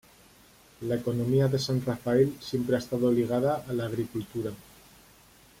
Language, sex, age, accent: Spanish, male, 40-49, España: Centro-Sur peninsular (Madrid, Toledo, Castilla-La Mancha)